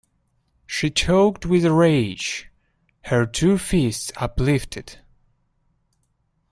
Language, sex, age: English, male, 19-29